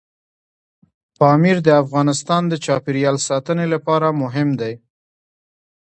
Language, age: Pashto, 30-39